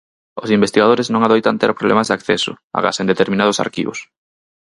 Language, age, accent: Galician, 19-29, Normativo (estándar)